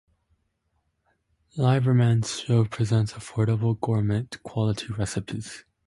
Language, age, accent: English, 19-29, United States English